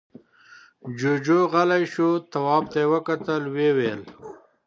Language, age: Pashto, 40-49